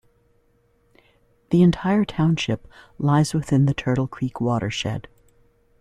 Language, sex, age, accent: English, female, 50-59, United States English